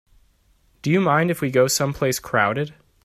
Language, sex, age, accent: English, male, 19-29, United States English